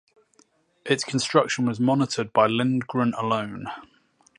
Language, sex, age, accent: English, male, 30-39, England English